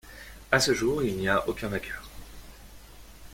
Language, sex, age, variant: French, male, 30-39, Français de métropole